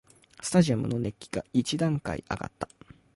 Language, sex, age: Japanese, male, 19-29